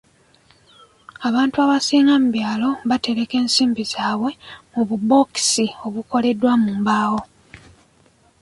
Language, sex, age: Ganda, female, 19-29